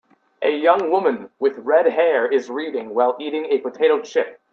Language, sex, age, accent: English, male, under 19, United States English